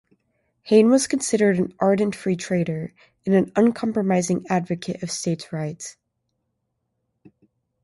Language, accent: English, United States English